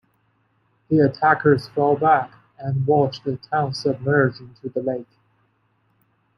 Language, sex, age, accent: English, male, 19-29, Hong Kong English